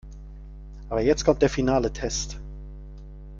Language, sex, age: German, male, 30-39